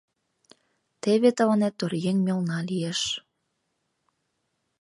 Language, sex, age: Mari, female, 19-29